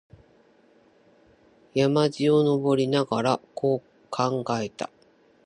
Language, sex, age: Japanese, female, 40-49